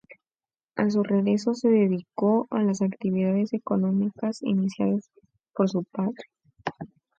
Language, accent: Spanish, México